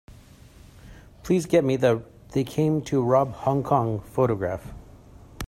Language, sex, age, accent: English, male, 50-59, Canadian English